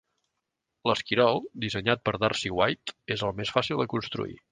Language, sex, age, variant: Catalan, male, 50-59, Central